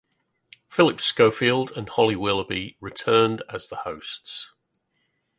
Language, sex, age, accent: English, male, 50-59, England English